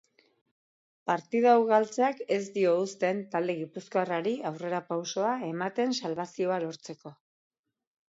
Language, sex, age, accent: Basque, female, 40-49, Erdialdekoa edo Nafarra (Gipuzkoa, Nafarroa)